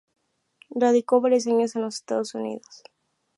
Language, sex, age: Spanish, female, 19-29